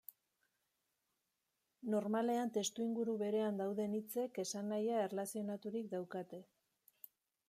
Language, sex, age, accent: Basque, female, 50-59, Mendebalekoa (Araba, Bizkaia, Gipuzkoako mendebaleko herri batzuk)